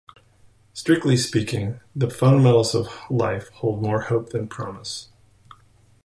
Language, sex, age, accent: English, male, 50-59, United States English